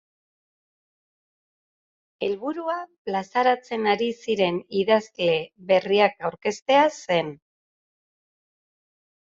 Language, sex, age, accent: Basque, female, 50-59, Erdialdekoa edo Nafarra (Gipuzkoa, Nafarroa)